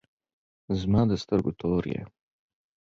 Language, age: Pashto, 30-39